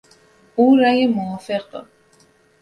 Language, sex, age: Persian, female, 19-29